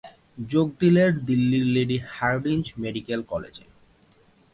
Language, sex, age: Bengali, male, 19-29